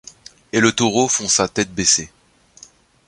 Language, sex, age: French, male, 30-39